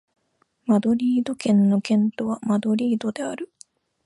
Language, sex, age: Japanese, female, 19-29